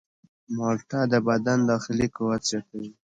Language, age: Pashto, under 19